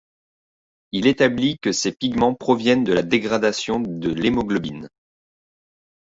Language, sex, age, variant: French, male, 30-39, Français de métropole